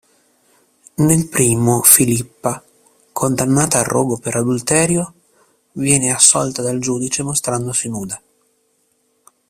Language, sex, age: Italian, male, 30-39